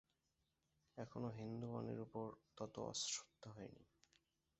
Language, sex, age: Bengali, male, 19-29